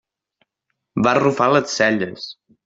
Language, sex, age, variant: Catalan, male, under 19, Balear